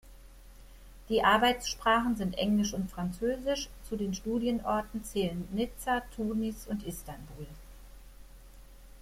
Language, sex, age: German, female, 50-59